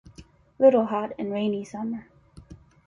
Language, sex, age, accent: English, female, 19-29, United States English